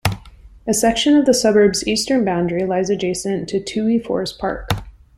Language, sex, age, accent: English, female, 30-39, United States English